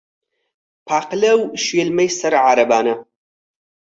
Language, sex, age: Central Kurdish, male, 30-39